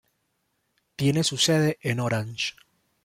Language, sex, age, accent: Spanish, male, 19-29, Andino-Pacífico: Colombia, Perú, Ecuador, oeste de Bolivia y Venezuela andina